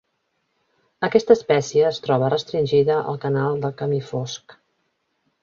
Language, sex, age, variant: Catalan, female, 40-49, Central